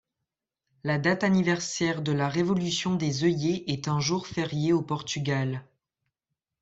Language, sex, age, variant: French, male, under 19, Français de métropole